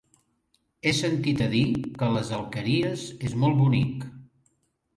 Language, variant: Catalan, Central